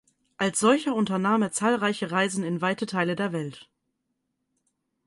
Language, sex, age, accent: German, female, 19-29, Deutschland Deutsch